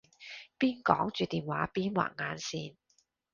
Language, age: Cantonese, 30-39